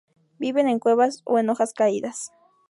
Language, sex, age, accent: Spanish, female, 19-29, México